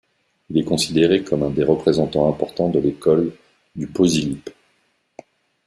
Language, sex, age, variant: French, male, 50-59, Français de métropole